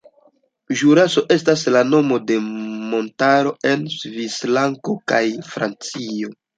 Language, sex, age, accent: Esperanto, male, 19-29, Internacia